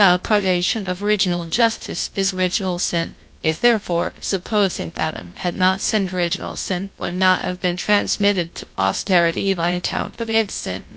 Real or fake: fake